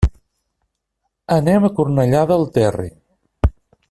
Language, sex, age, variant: Catalan, male, 50-59, Central